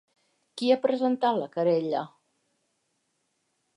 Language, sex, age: Catalan, female, 60-69